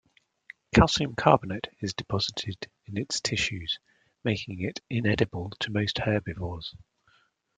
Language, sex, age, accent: English, male, 40-49, England English